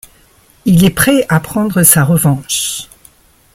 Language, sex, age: French, male, 60-69